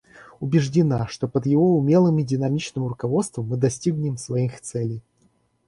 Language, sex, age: Russian, male, 19-29